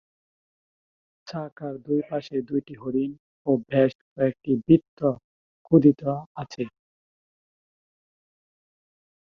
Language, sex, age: Bengali, male, 19-29